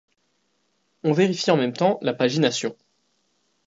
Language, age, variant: French, 19-29, Français de métropole